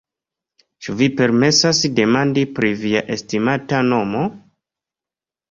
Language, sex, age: Esperanto, male, 30-39